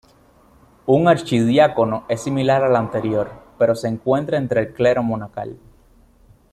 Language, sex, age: Spanish, male, 19-29